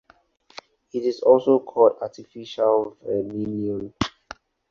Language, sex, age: English, male, 19-29